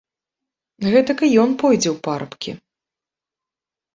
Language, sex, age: Belarusian, female, 30-39